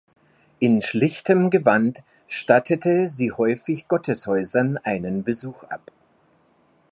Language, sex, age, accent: German, male, 60-69, Österreichisches Deutsch